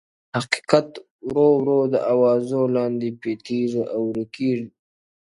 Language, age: Pashto, 19-29